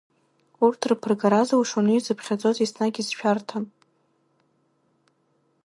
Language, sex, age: Abkhazian, female, under 19